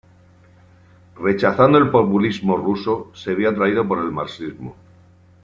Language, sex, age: Spanish, male, 50-59